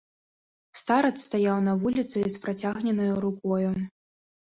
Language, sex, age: Belarusian, female, 19-29